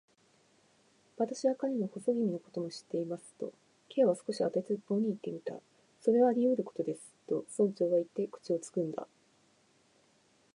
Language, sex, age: Japanese, female, 19-29